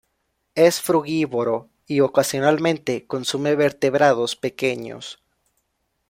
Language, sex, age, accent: Spanish, male, 19-29, México